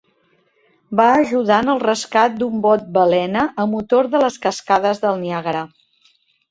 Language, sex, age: Catalan, female, 50-59